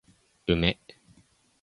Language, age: Japanese, under 19